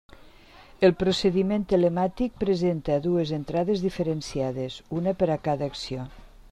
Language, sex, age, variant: Catalan, female, 60-69, Nord-Occidental